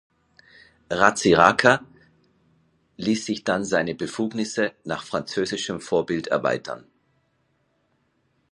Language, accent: German, Österreichisches Deutsch